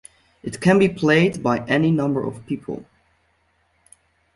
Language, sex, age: English, male, 19-29